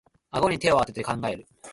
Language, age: Japanese, 19-29